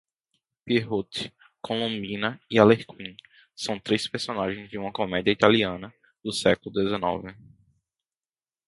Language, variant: Portuguese, Portuguese (Brasil)